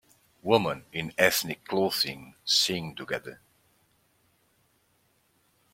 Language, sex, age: English, male, 30-39